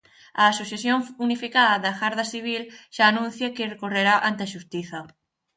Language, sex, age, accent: Galician, female, 19-29, Atlántico (seseo e gheada)